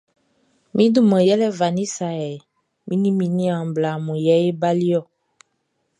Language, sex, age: Baoulé, female, 19-29